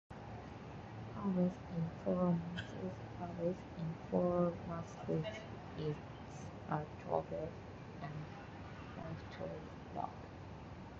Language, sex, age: English, female, 19-29